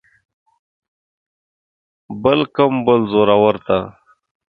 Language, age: Pashto, 30-39